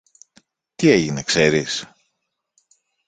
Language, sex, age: Greek, male, 50-59